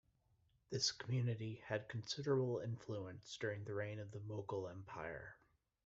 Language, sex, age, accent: English, male, 30-39, United States English